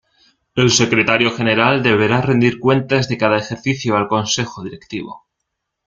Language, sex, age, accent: Spanish, male, 19-29, España: Centro-Sur peninsular (Madrid, Toledo, Castilla-La Mancha)